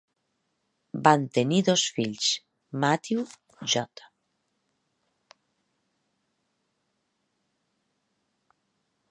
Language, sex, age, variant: Catalan, female, 40-49, Nord-Occidental